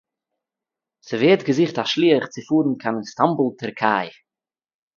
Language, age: Yiddish, 30-39